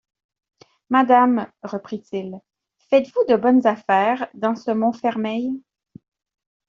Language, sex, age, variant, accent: French, female, 40-49, Français d'Amérique du Nord, Français du Canada